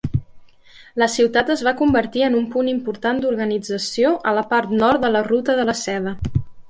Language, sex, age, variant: Catalan, female, 19-29, Central